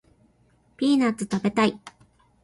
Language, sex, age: Japanese, female, 19-29